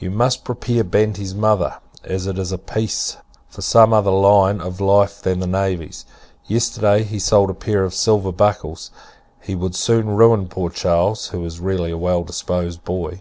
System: none